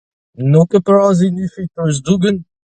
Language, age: Breton, 40-49